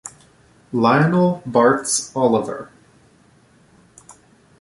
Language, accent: English, United States English